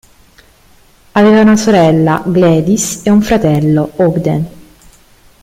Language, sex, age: Italian, female, 30-39